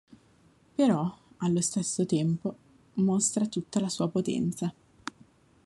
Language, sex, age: Italian, female, 30-39